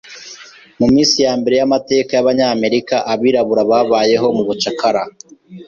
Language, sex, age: Kinyarwanda, male, 19-29